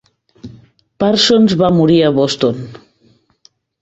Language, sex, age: Catalan, female, 40-49